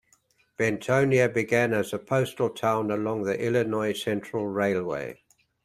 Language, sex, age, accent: English, male, 70-79, New Zealand English